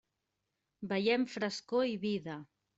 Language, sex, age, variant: Catalan, female, 40-49, Central